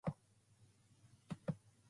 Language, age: English, 19-29